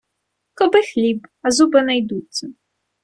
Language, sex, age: Ukrainian, female, 30-39